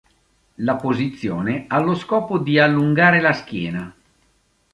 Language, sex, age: Italian, male, 50-59